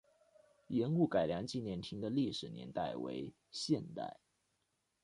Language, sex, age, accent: Chinese, male, 19-29, 出生地：福建省